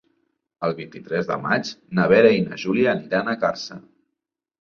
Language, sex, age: Catalan, male, 19-29